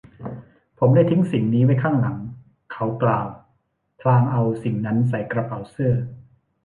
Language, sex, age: Thai, male, 19-29